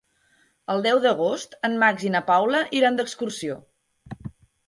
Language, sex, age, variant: Catalan, female, 19-29, Central